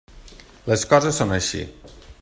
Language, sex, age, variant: Catalan, male, 30-39, Nord-Occidental